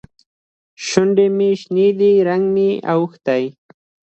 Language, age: Pashto, under 19